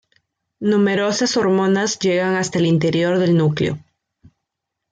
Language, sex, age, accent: Spanish, female, 19-29, Andino-Pacífico: Colombia, Perú, Ecuador, oeste de Bolivia y Venezuela andina